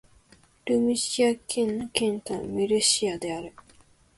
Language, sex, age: Japanese, female, 19-29